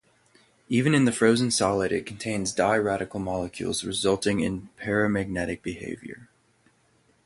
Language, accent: English, United States English